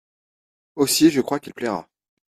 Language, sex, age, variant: French, male, 30-39, Français de métropole